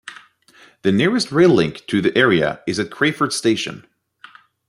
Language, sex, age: English, male, 30-39